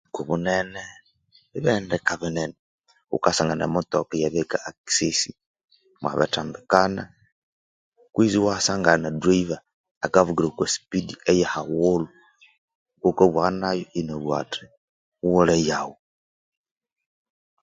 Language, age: Konzo, 30-39